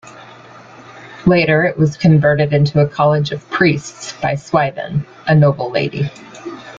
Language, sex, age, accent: English, female, 50-59, United States English